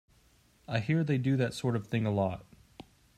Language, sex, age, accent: English, male, 30-39, United States English